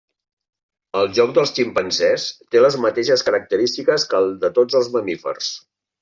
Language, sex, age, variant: Catalan, male, 50-59, Central